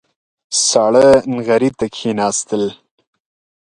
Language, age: Pashto, 19-29